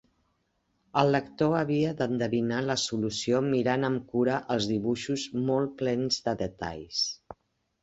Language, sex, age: Catalan, female, 60-69